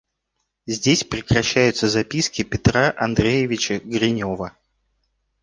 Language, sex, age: Russian, male, 40-49